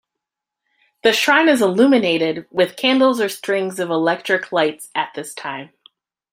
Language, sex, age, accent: English, female, 19-29, United States English